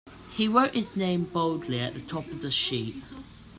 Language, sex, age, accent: English, male, under 19, England English